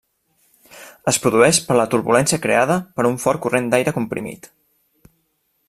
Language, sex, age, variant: Catalan, male, 30-39, Central